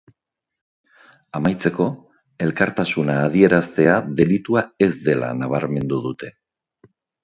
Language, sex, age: Basque, male, 60-69